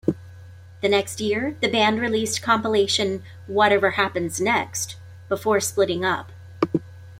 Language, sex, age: English, female, 40-49